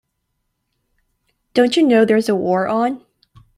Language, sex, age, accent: English, female, under 19, United States English